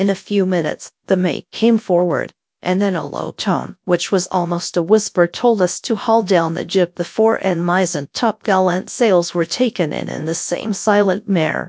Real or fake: fake